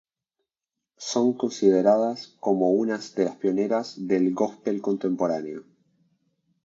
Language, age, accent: Spanish, 19-29, Rioplatense: Argentina, Uruguay, este de Bolivia, Paraguay